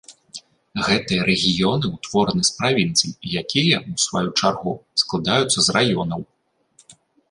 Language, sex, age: Belarusian, male, 30-39